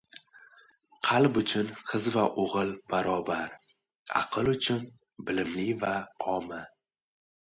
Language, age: Uzbek, 19-29